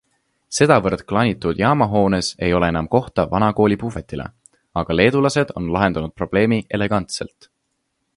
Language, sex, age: Estonian, male, 19-29